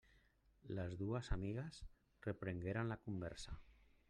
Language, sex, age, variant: Catalan, male, 50-59, Central